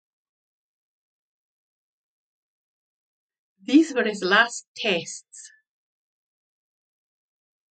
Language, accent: English, Scottish English